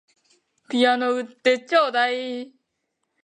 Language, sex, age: Japanese, female, 19-29